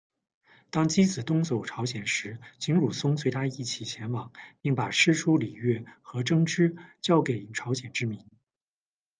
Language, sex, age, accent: Chinese, male, 30-39, 出生地：山东省